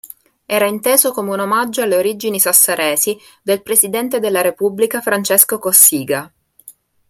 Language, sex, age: Italian, female, 19-29